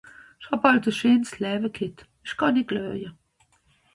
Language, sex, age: Swiss German, female, 60-69